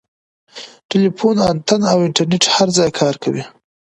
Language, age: Pashto, 19-29